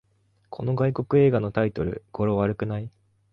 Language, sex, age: Japanese, male, 19-29